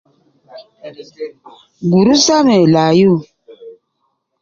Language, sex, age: Nubi, female, 60-69